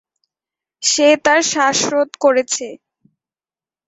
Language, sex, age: Bengali, female, 19-29